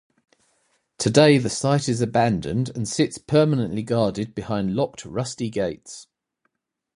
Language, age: English, 40-49